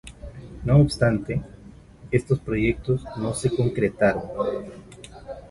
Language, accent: Spanish, Andino-Pacífico: Colombia, Perú, Ecuador, oeste de Bolivia y Venezuela andina